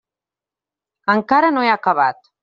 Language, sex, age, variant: Catalan, female, 40-49, Central